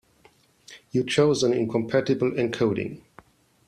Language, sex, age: English, male, 40-49